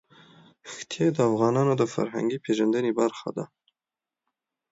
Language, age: Pashto, 19-29